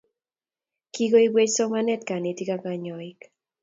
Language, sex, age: Kalenjin, female, 19-29